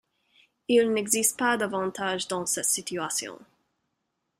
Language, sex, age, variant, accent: French, female, 19-29, Français d'Amérique du Nord, Français du Canada